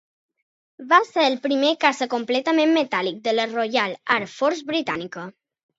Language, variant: Catalan, Balear